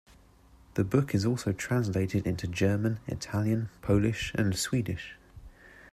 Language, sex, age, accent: English, male, 30-39, England English